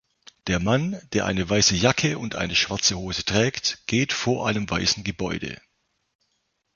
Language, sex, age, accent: German, male, 40-49, Deutschland Deutsch